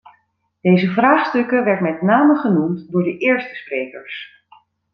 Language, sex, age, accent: Dutch, female, 40-49, Nederlands Nederlands